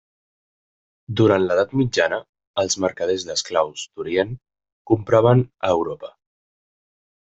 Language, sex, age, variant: Catalan, male, 19-29, Central